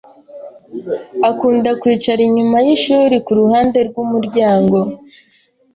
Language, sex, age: Kinyarwanda, female, 19-29